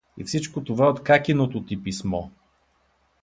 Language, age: Bulgarian, 60-69